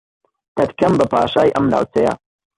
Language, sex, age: Central Kurdish, male, 30-39